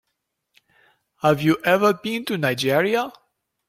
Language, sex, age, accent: English, male, 40-49, New Zealand English